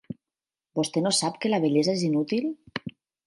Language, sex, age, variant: Catalan, female, 40-49, Nord-Occidental